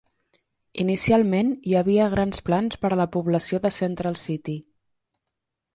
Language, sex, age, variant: Catalan, female, 30-39, Central